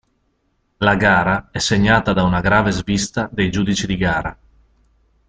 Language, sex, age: Italian, male, 40-49